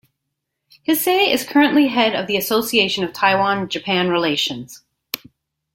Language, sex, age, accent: English, female, 40-49, United States English